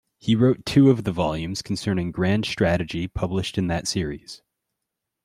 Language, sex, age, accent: English, male, 19-29, United States English